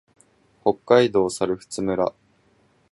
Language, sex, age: Japanese, male, 19-29